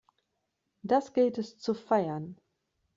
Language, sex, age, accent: German, female, 30-39, Deutschland Deutsch